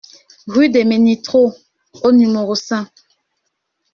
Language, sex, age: French, female, 19-29